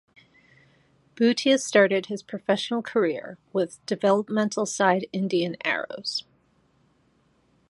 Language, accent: English, United States English